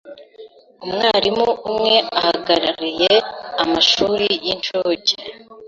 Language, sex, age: Kinyarwanda, female, 19-29